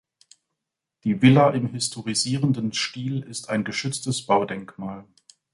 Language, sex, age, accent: German, male, 40-49, Deutschland Deutsch